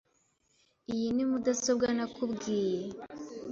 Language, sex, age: Kinyarwanda, female, 19-29